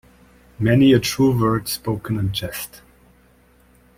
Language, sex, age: English, male, 30-39